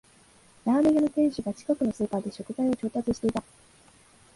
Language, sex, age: Japanese, female, 19-29